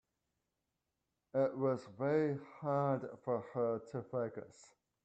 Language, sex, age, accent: English, male, 30-39, United States English